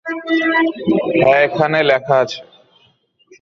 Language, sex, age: Bengali, male, 19-29